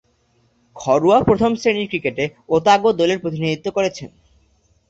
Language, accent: Bengali, Bengali